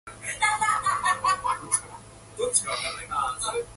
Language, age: English, 19-29